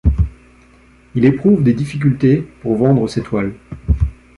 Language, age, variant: French, 30-39, Français de métropole